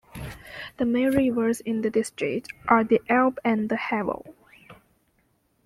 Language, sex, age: English, female, 19-29